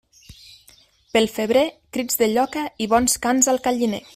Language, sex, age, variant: Catalan, female, 19-29, Nord-Occidental